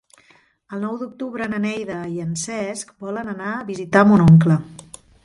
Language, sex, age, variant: Catalan, female, 40-49, Central